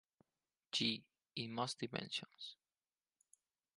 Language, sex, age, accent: English, male, 19-29, United States English